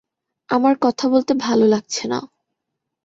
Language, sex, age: Bengali, female, 19-29